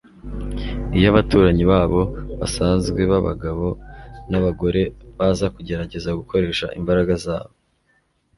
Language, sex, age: Kinyarwanda, male, 19-29